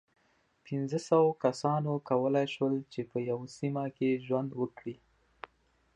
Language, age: Pashto, 30-39